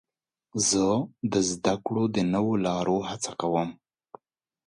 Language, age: Pashto, 50-59